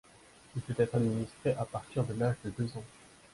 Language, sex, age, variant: French, male, 19-29, Français de métropole